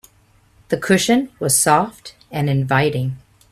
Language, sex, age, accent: English, female, 50-59, United States English